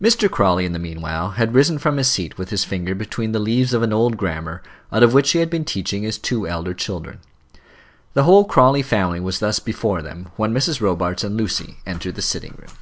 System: none